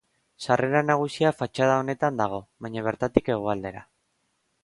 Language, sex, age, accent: Basque, male, 19-29, Erdialdekoa edo Nafarra (Gipuzkoa, Nafarroa)